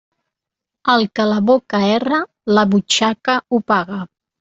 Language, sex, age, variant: Catalan, female, 40-49, Central